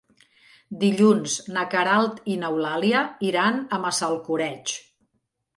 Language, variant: Catalan, Central